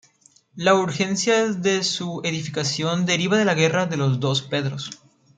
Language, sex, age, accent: Spanish, male, under 19, México